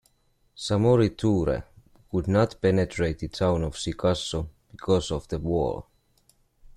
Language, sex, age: English, male, 30-39